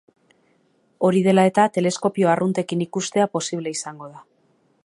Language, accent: Basque, Mendebalekoa (Araba, Bizkaia, Gipuzkoako mendebaleko herri batzuk)